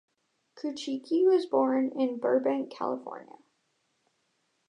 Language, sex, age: English, female, 19-29